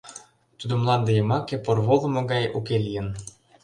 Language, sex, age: Mari, male, 19-29